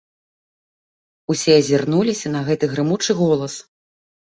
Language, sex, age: Belarusian, female, 30-39